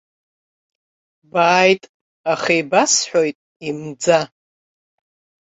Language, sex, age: Abkhazian, female, 60-69